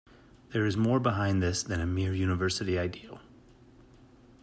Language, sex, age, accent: English, male, 30-39, United States English